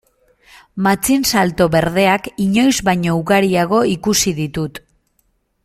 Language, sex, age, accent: Basque, female, 19-29, Mendebalekoa (Araba, Bizkaia, Gipuzkoako mendebaleko herri batzuk)